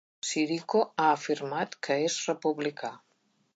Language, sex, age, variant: Catalan, female, 60-69, Central